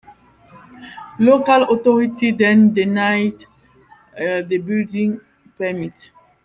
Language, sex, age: English, female, 30-39